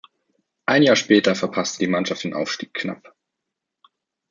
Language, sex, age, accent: German, male, 30-39, Deutschland Deutsch